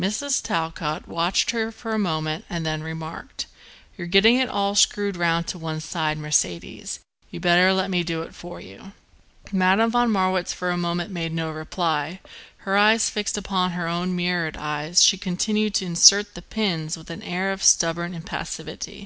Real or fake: real